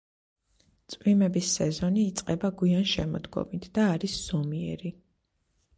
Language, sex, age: Georgian, female, 30-39